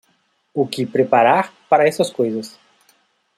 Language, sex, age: Portuguese, male, 40-49